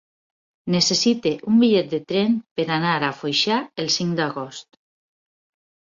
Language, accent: Catalan, valencià